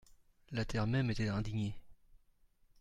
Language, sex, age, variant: French, male, 40-49, Français de métropole